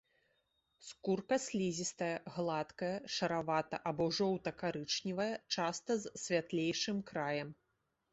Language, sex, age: Belarusian, female, 30-39